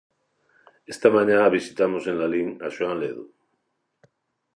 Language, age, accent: Galician, 60-69, Normativo (estándar)